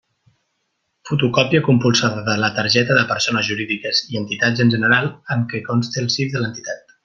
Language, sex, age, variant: Catalan, male, 30-39, Central